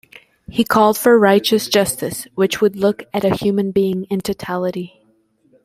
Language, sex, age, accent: English, female, 30-39, Canadian English